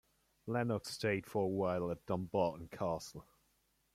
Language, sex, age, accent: English, male, 19-29, England English